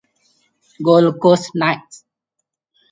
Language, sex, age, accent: English, male, 40-49, Malaysian English